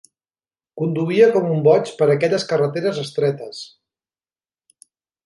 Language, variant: Catalan, Central